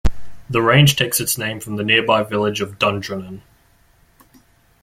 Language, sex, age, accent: English, male, under 19, Australian English